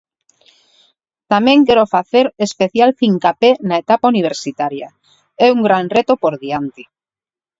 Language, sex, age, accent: Galician, female, 40-49, Normativo (estándar)